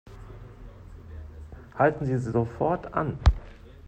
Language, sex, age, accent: German, male, 30-39, Deutschland Deutsch